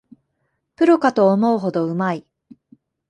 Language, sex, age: Japanese, female, 30-39